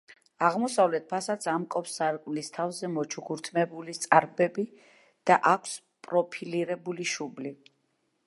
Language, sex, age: Georgian, female, 40-49